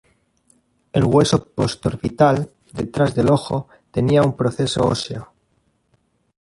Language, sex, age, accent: Spanish, male, 19-29, España: Centro-Sur peninsular (Madrid, Toledo, Castilla-La Mancha)